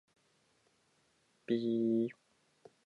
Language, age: Japanese, 19-29